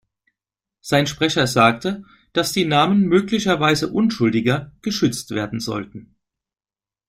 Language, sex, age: German, male, 40-49